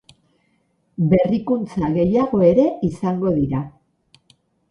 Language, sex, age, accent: Basque, female, 50-59, Mendebalekoa (Araba, Bizkaia, Gipuzkoako mendebaleko herri batzuk)